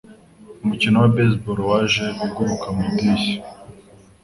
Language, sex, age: Kinyarwanda, male, 19-29